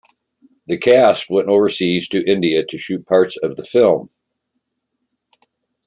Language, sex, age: English, male, 60-69